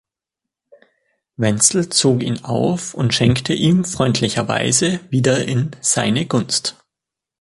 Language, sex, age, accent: German, male, 19-29, Deutschland Deutsch